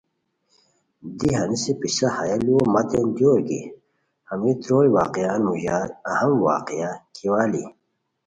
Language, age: Khowar, 30-39